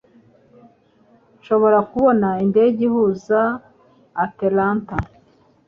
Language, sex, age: Kinyarwanda, male, 19-29